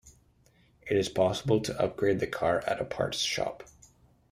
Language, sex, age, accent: English, male, 19-29, Canadian English